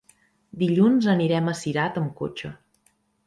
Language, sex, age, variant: Catalan, female, 30-39, Central